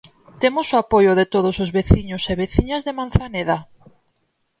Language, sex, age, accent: Galician, female, 30-39, Atlántico (seseo e gheada)